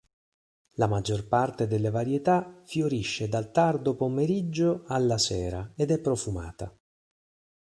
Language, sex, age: Italian, male, 40-49